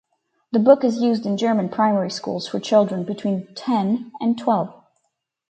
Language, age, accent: English, 19-29, Canadian English